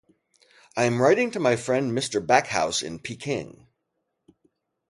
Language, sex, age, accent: English, male, 50-59, United States English